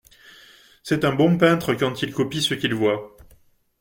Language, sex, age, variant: French, male, 40-49, Français de métropole